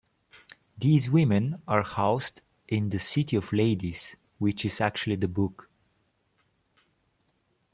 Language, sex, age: English, male, 30-39